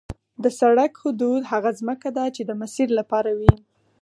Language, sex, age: Pashto, female, under 19